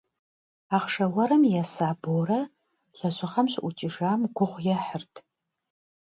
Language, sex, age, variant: Kabardian, female, 50-59, Адыгэбзэ (Къэбэрдей, Кирил, псоми зэдай)